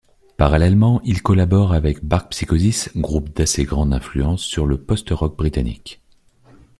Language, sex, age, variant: French, male, 30-39, Français de métropole